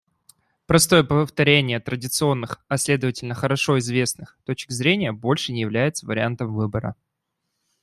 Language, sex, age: Russian, male, 19-29